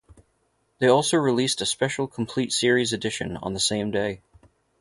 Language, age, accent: English, 30-39, United States English